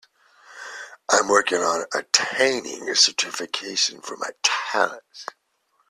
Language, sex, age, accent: English, male, 50-59, England English